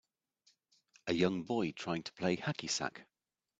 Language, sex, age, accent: English, male, 50-59, England English